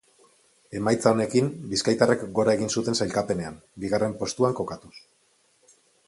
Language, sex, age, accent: Basque, male, 40-49, Mendebalekoa (Araba, Bizkaia, Gipuzkoako mendebaleko herri batzuk)